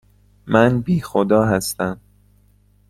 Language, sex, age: Persian, male, 19-29